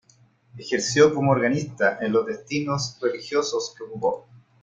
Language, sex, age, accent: Spanish, male, 40-49, España: Norte peninsular (Asturias, Castilla y León, Cantabria, País Vasco, Navarra, Aragón, La Rioja, Guadalajara, Cuenca)